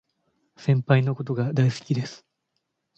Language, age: Japanese, 19-29